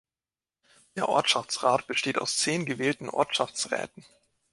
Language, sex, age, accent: German, male, 19-29, Deutschland Deutsch